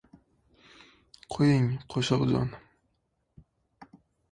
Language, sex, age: Uzbek, male, 19-29